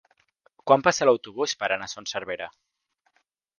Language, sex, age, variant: Catalan, male, under 19, Central